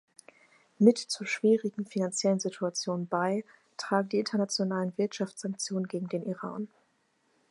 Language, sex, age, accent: German, female, 19-29, Deutschland Deutsch